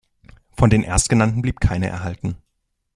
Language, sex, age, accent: German, male, 19-29, Deutschland Deutsch